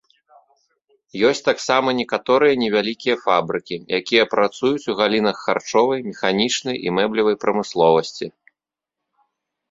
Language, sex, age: Belarusian, male, 30-39